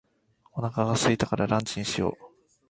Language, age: Japanese, 19-29